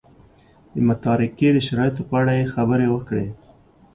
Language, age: Pashto, 30-39